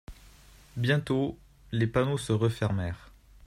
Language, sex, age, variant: French, male, 19-29, Français de métropole